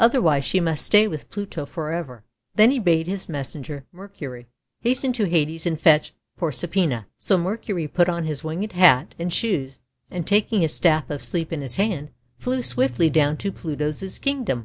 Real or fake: real